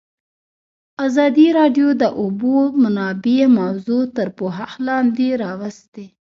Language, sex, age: Pashto, female, 30-39